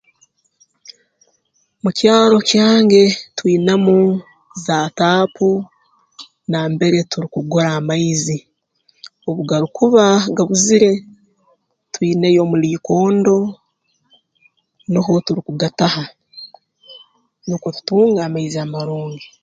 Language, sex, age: Tooro, female, 19-29